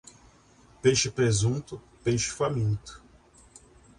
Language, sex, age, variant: Portuguese, male, 40-49, Portuguese (Brasil)